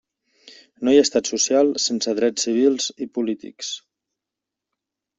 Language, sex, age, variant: Catalan, male, 19-29, Central